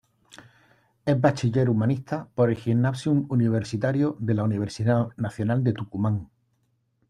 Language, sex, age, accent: Spanish, male, 50-59, España: Sur peninsular (Andalucia, Extremadura, Murcia)